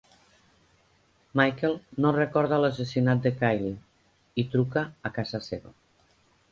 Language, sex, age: Catalan, female, 50-59